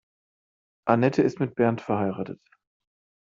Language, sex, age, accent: German, male, 30-39, Deutschland Deutsch